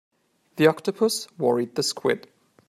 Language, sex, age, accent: English, male, 30-39, England English